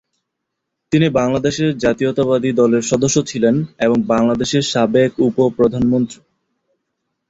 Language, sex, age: Bengali, male, 19-29